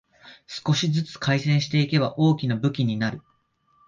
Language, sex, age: Japanese, male, 19-29